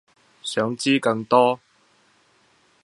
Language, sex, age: Cantonese, male, 30-39